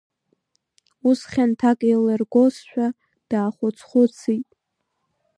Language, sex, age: Abkhazian, female, under 19